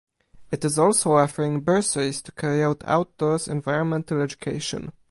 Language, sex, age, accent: English, male, under 19, polish